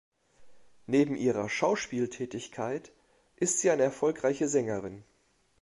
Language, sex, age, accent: German, male, 40-49, Deutschland Deutsch